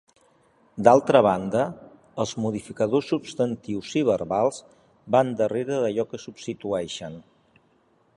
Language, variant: Catalan, Central